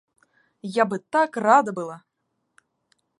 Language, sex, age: Russian, female, 19-29